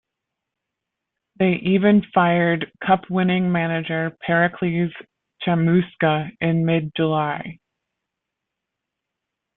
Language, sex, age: English, female, 30-39